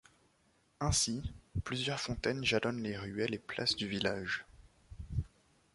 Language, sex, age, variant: French, male, 19-29, Français de métropole